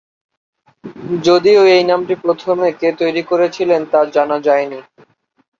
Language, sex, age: Bengali, male, 19-29